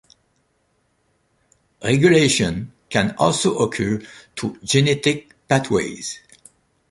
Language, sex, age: English, male, 60-69